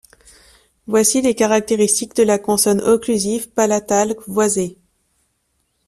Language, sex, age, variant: French, female, 30-39, Français de métropole